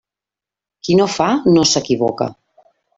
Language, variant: Catalan, Central